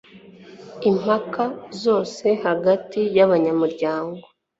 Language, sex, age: Kinyarwanda, female, 19-29